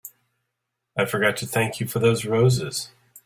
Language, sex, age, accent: English, male, 50-59, United States English